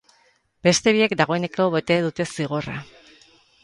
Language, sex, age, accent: Basque, female, 50-59, Erdialdekoa edo Nafarra (Gipuzkoa, Nafarroa)